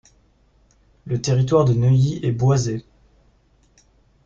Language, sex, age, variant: French, male, 19-29, Français de métropole